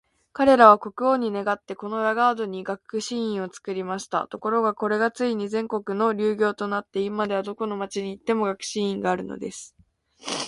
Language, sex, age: Japanese, female, 19-29